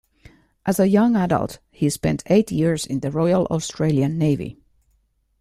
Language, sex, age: English, female, 40-49